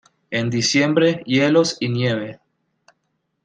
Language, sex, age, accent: Spanish, male, 30-39, Caribe: Cuba, Venezuela, Puerto Rico, República Dominicana, Panamá, Colombia caribeña, México caribeño, Costa del golfo de México